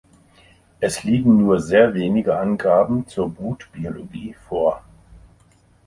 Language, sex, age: German, male, 60-69